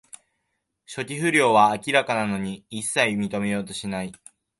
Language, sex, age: Japanese, male, under 19